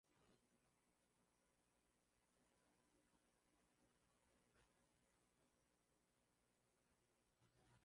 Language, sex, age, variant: Swahili, male, 30-39, Kiswahili Sanifu (EA)